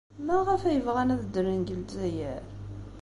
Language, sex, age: Kabyle, female, 19-29